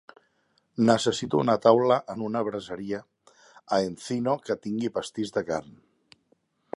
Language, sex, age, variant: Catalan, male, 30-39, Central